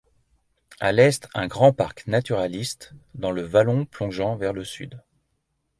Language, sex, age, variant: French, male, 50-59, Français de métropole